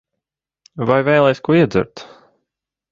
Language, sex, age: Latvian, male, 30-39